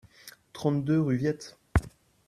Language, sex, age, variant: French, male, 19-29, Français de métropole